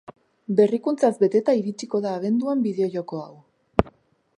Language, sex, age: Basque, female, 19-29